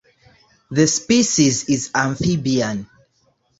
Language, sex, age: English, male, 19-29